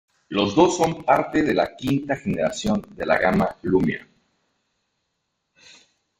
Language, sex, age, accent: Spanish, male, 40-49, México